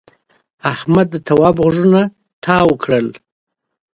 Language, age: Pashto, 40-49